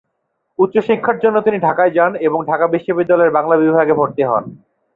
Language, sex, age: Bengali, male, 30-39